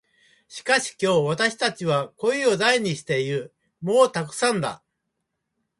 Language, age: Japanese, 70-79